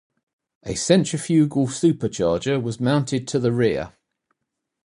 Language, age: English, 40-49